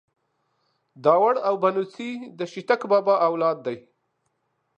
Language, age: Pashto, 40-49